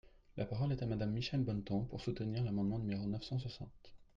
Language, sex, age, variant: French, male, 30-39, Français de métropole